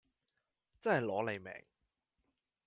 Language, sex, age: Cantonese, male, 19-29